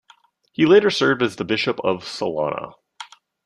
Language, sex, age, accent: English, male, 30-39, United States English